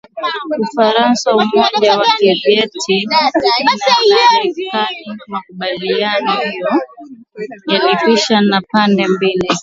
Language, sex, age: Swahili, female, 19-29